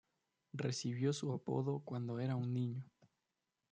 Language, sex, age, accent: Spanish, male, under 19, Andino-Pacífico: Colombia, Perú, Ecuador, oeste de Bolivia y Venezuela andina